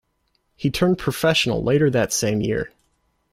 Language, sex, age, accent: English, male, 19-29, United States English